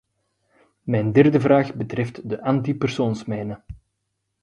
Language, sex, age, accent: Dutch, male, 30-39, Belgisch Nederlands